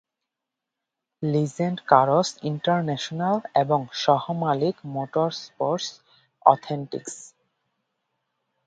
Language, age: Bengali, 19-29